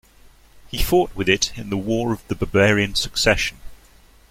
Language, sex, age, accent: English, male, 60-69, England English